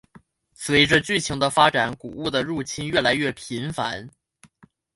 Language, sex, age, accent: Chinese, male, 19-29, 出生地：黑龙江省